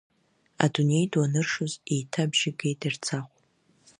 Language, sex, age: Abkhazian, female, under 19